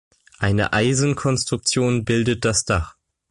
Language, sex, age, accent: German, male, under 19, Deutschland Deutsch